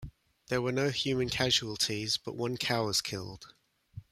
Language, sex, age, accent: English, male, 30-39, England English